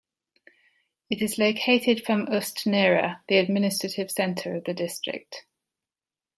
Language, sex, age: English, female, 30-39